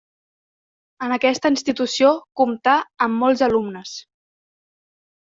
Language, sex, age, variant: Catalan, female, 19-29, Central